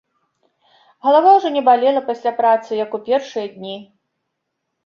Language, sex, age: Belarusian, female, 60-69